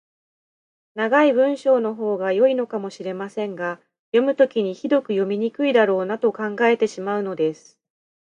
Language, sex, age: Japanese, female, 30-39